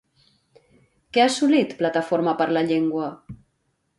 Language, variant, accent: Catalan, Central, central